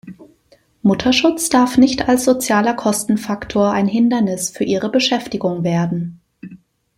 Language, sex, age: German, female, 40-49